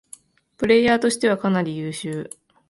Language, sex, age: Japanese, female, 19-29